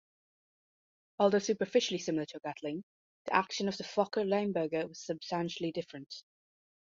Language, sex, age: English, female, under 19